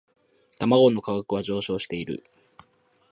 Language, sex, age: Japanese, male, 30-39